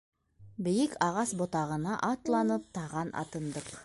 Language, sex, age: Bashkir, female, 30-39